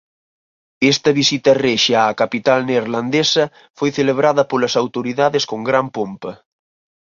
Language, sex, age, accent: Galician, male, 19-29, Normativo (estándar)